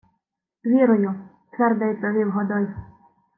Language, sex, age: Ukrainian, female, 19-29